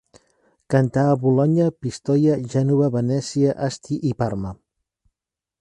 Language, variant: Catalan, Central